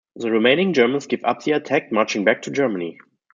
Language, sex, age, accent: English, male, 30-39, England English